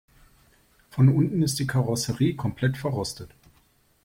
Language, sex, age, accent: German, male, 40-49, Deutschland Deutsch